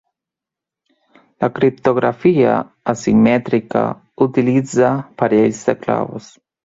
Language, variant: Catalan, Central